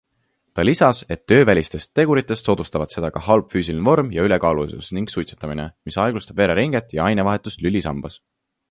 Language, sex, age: Estonian, male, 19-29